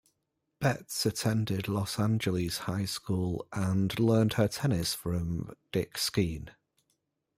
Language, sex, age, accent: English, male, 30-39, England English